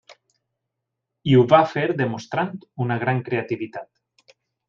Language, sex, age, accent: Catalan, male, 40-49, valencià